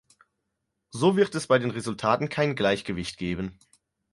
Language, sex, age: German, male, 30-39